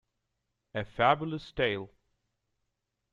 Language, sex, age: English, male, 30-39